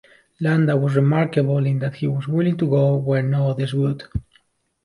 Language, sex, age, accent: English, male, 19-29, England English